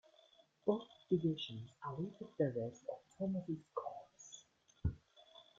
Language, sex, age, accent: English, male, 19-29, Southern African (South Africa, Zimbabwe, Namibia)